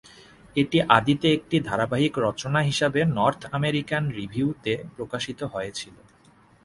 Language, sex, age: Bengali, male, 19-29